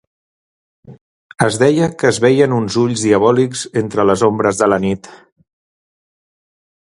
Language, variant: Catalan, Central